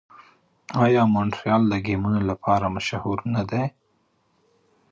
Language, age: Pashto, 30-39